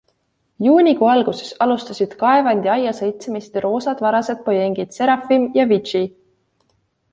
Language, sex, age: Estonian, female, 19-29